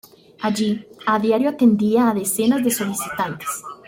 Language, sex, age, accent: Spanish, female, under 19, Andino-Pacífico: Colombia, Perú, Ecuador, oeste de Bolivia y Venezuela andina